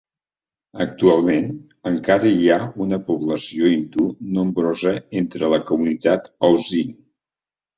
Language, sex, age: Catalan, male, 70-79